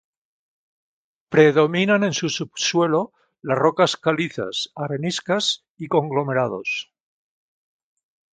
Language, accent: Spanish, España: Norte peninsular (Asturias, Castilla y León, Cantabria, País Vasco, Navarra, Aragón, La Rioja, Guadalajara, Cuenca)